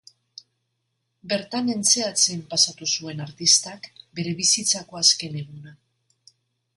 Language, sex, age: Basque, female, 60-69